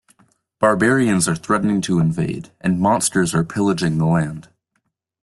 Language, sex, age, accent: English, male, 19-29, United States English